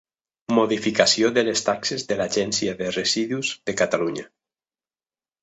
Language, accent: Catalan, valencià